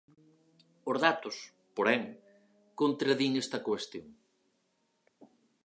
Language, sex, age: Galician, male, 40-49